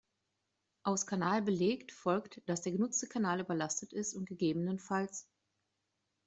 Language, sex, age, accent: German, female, 30-39, Deutschland Deutsch